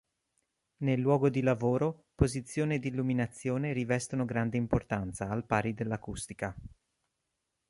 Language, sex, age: Italian, male, 19-29